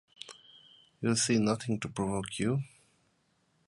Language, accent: English, United States English